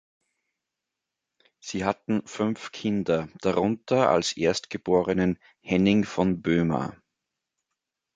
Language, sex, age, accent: German, male, 50-59, Österreichisches Deutsch